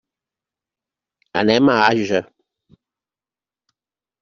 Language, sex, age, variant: Catalan, male, 50-59, Central